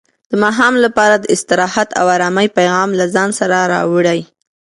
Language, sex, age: Pashto, female, 19-29